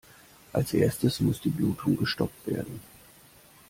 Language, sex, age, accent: German, male, 30-39, Deutschland Deutsch